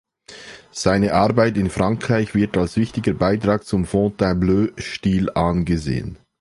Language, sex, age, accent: German, male, 40-49, Schweizerdeutsch